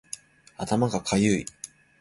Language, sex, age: Japanese, male, 19-29